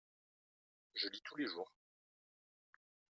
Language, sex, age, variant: French, male, 30-39, Français de métropole